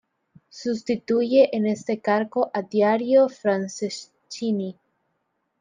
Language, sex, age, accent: Spanish, female, 19-29, América central